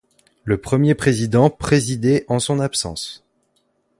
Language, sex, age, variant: French, male, under 19, Français de métropole